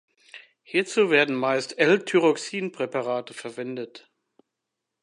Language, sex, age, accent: German, male, 60-69, Deutschland Deutsch